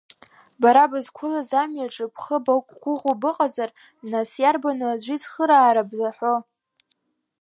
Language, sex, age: Abkhazian, female, under 19